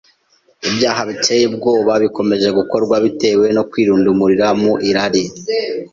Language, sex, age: Kinyarwanda, male, 19-29